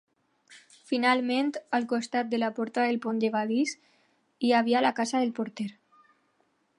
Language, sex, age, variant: Catalan, female, under 19, Alacantí